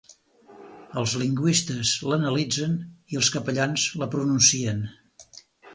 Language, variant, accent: Catalan, Central, central; Empordanès